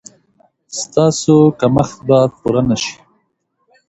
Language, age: Pashto, 19-29